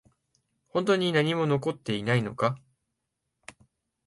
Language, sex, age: Japanese, male, 19-29